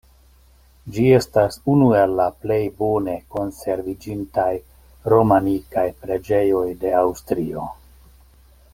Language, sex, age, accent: Esperanto, male, 50-59, Internacia